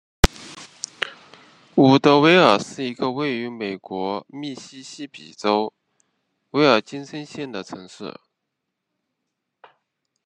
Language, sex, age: Chinese, male, 30-39